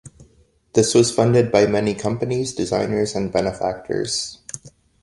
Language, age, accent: English, 30-39, United States English